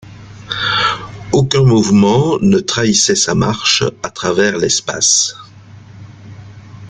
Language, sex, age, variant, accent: French, male, 60-69, Français d'Europe, Français de Belgique